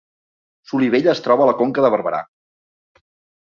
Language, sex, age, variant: Catalan, male, 30-39, Central